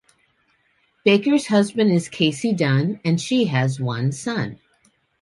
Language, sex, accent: English, female, United States English